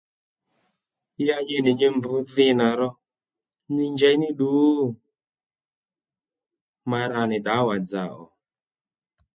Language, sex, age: Lendu, male, 30-39